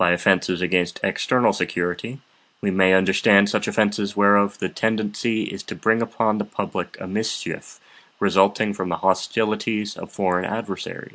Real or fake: real